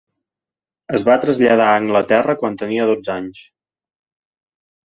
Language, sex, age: Catalan, male, 30-39